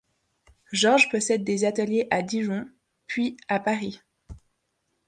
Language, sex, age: French, female, 19-29